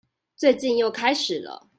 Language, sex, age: Chinese, female, 19-29